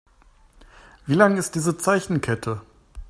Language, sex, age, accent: German, male, 50-59, Deutschland Deutsch